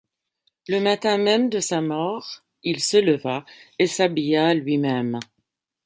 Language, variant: French, Français de métropole